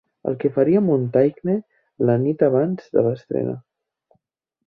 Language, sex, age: Catalan, male, 19-29